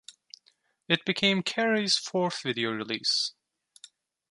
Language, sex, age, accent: English, male, 19-29, United States English